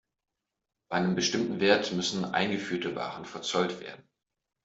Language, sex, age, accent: German, male, 19-29, Deutschland Deutsch